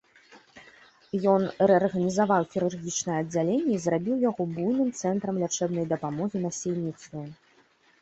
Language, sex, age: Belarusian, female, 30-39